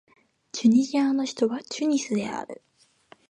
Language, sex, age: Japanese, female, 19-29